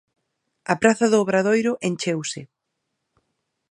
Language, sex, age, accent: Galician, female, 19-29, Central (gheada); Normativo (estándar)